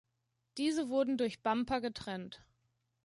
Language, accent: German, Deutschland Deutsch